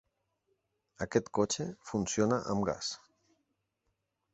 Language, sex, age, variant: Catalan, male, 40-49, Nord-Occidental